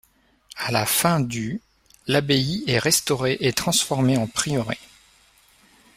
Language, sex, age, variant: French, male, 30-39, Français de métropole